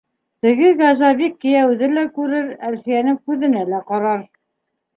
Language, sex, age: Bashkir, female, 60-69